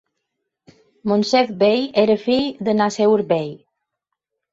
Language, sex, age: Catalan, female, 50-59